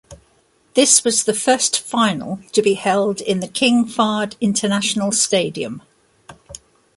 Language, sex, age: English, female, 60-69